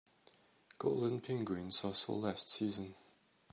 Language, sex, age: English, male, 30-39